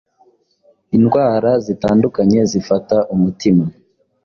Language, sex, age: Kinyarwanda, male, 19-29